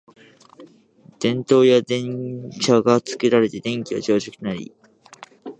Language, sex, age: Japanese, male, 19-29